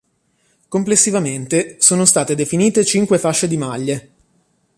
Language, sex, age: Italian, male, 30-39